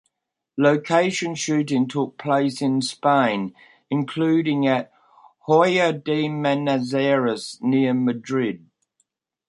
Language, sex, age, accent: English, male, 70-79, Australian English